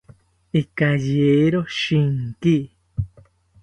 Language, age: South Ucayali Ashéninka, 30-39